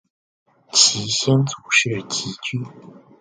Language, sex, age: Chinese, male, under 19